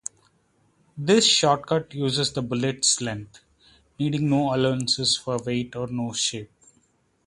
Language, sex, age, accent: English, male, 30-39, India and South Asia (India, Pakistan, Sri Lanka)